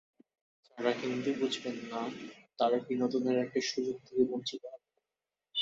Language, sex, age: Bengali, male, 19-29